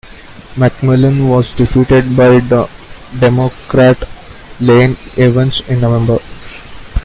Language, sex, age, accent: English, male, 19-29, India and South Asia (India, Pakistan, Sri Lanka)